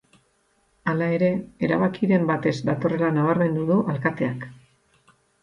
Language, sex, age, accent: Basque, female, 60-69, Erdialdekoa edo Nafarra (Gipuzkoa, Nafarroa)